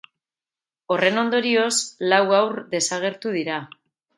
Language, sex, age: Basque, female, 40-49